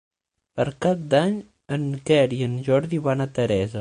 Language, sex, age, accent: Catalan, male, 19-29, central; nord-occidental